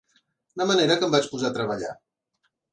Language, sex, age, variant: Catalan, male, 30-39, Central